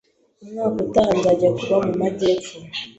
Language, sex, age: Kinyarwanda, female, 19-29